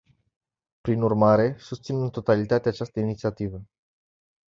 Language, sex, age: Romanian, male, 19-29